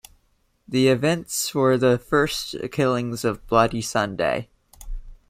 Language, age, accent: English, 19-29, United States English